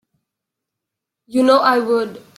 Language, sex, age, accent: English, female, 19-29, India and South Asia (India, Pakistan, Sri Lanka)